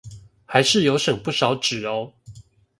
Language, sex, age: Chinese, male, 30-39